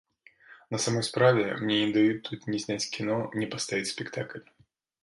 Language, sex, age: Belarusian, male, 19-29